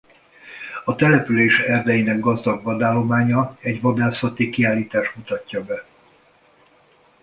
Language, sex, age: Hungarian, male, 60-69